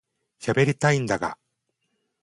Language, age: Japanese, 60-69